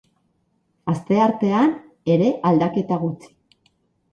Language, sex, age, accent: Basque, female, 50-59, Mendebalekoa (Araba, Bizkaia, Gipuzkoako mendebaleko herri batzuk)